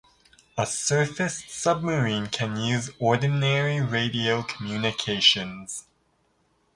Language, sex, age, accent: English, male, 19-29, Canadian English